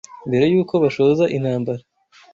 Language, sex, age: Kinyarwanda, male, 19-29